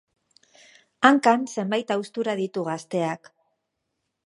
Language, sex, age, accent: Basque, female, 40-49, Mendebalekoa (Araba, Bizkaia, Gipuzkoako mendebaleko herri batzuk)